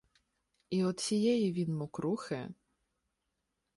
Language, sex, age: Ukrainian, female, 30-39